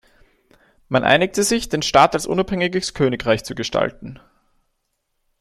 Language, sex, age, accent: German, male, 19-29, Österreichisches Deutsch